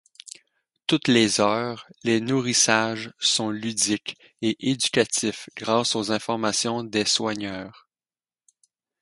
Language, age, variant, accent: French, 19-29, Français d'Amérique du Nord, Français du Canada